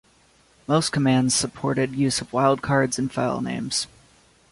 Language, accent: English, United States English